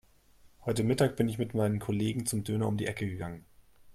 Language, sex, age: German, male, 30-39